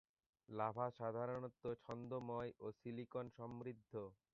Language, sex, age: Bengali, male, 19-29